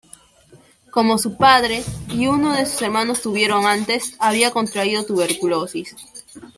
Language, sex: Spanish, female